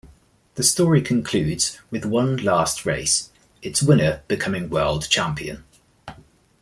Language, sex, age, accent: English, male, 40-49, England English